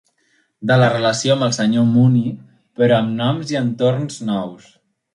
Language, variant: Catalan, Central